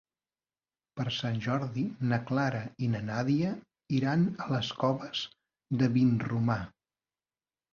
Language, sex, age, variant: Catalan, male, 40-49, Central